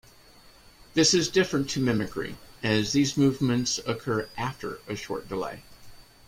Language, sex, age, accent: English, male, 40-49, United States English